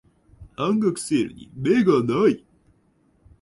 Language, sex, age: Japanese, male, 19-29